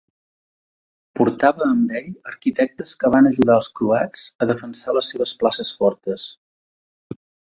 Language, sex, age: Catalan, male, 40-49